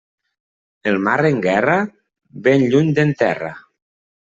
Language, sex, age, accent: Catalan, male, 40-49, valencià